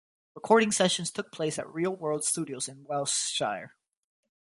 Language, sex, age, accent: English, female, under 19, United States English